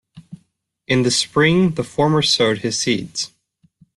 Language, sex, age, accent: English, male, 19-29, United States English